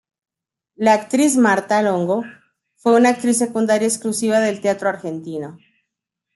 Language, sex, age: Spanish, female, 40-49